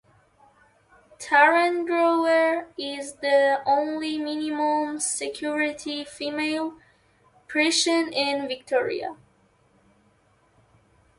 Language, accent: English, England English